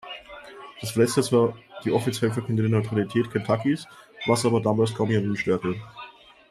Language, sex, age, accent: German, male, 19-29, Österreichisches Deutsch